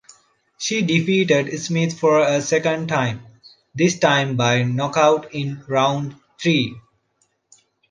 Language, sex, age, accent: English, male, 30-39, India and South Asia (India, Pakistan, Sri Lanka)